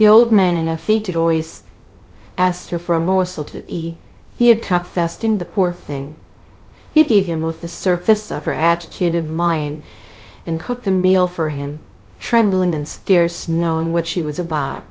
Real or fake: fake